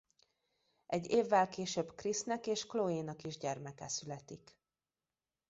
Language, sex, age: Hungarian, female, 30-39